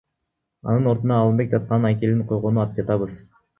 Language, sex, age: Kyrgyz, male, 19-29